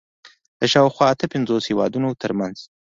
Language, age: Pashto, 19-29